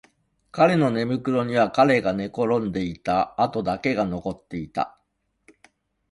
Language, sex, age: Japanese, male, 60-69